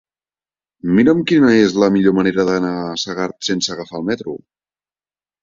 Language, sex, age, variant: Catalan, male, 19-29, Central